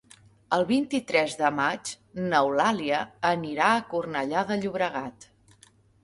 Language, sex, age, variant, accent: Catalan, female, 40-49, Central, central